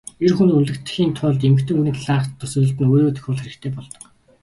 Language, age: Mongolian, 19-29